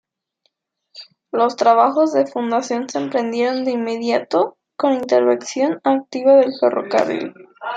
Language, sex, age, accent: Spanish, female, 19-29, México